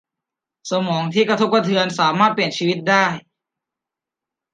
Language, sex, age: Thai, male, under 19